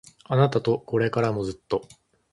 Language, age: Japanese, 19-29